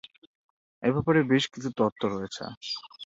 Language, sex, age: Bengali, male, under 19